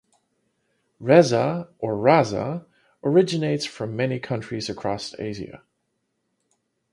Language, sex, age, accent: English, male, 40-49, United States English